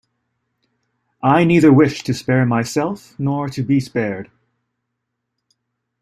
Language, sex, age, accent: English, male, 30-39, United States English